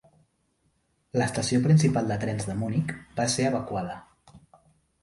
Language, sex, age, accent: Catalan, male, 30-39, central; nord-occidental; septentrional